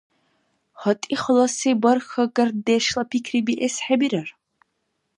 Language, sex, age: Dargwa, female, 19-29